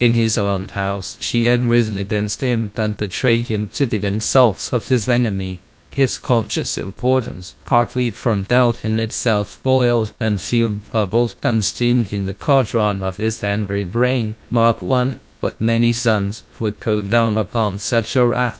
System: TTS, GlowTTS